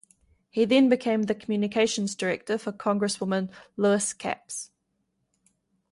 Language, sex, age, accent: English, female, 19-29, New Zealand English